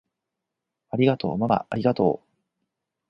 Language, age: Japanese, 40-49